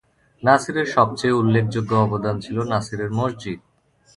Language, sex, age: Bengali, male, 30-39